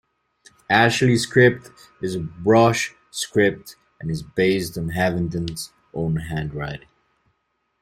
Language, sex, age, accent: English, male, 19-29, United States English